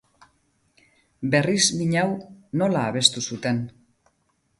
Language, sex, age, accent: Basque, female, 50-59, Mendebalekoa (Araba, Bizkaia, Gipuzkoako mendebaleko herri batzuk)